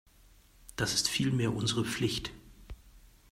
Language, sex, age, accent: German, male, 40-49, Deutschland Deutsch